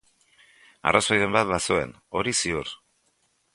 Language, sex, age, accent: Basque, male, 40-49, Mendebalekoa (Araba, Bizkaia, Gipuzkoako mendebaleko herri batzuk)